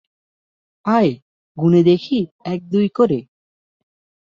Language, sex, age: Bengali, male, 19-29